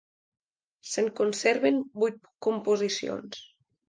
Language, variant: Catalan, Nord-Occidental